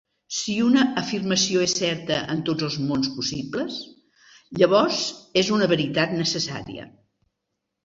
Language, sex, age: Catalan, female, 70-79